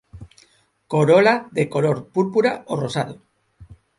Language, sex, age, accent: Spanish, male, 40-49, España: Sur peninsular (Andalucia, Extremadura, Murcia)